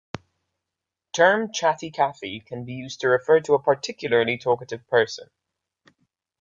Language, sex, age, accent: English, male, 19-29, England English